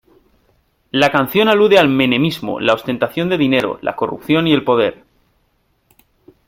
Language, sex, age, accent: Spanish, male, 30-39, España: Norte peninsular (Asturias, Castilla y León, Cantabria, País Vasco, Navarra, Aragón, La Rioja, Guadalajara, Cuenca)